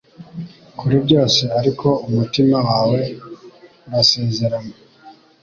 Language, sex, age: Kinyarwanda, male, 19-29